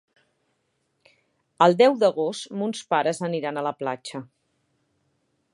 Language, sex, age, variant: Catalan, female, 40-49, Central